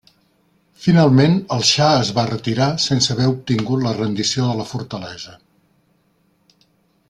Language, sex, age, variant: Catalan, male, 60-69, Central